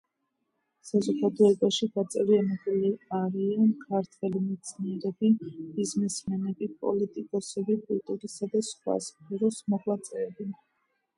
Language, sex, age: Georgian, female, under 19